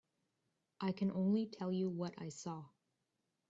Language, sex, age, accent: English, female, 19-29, United States English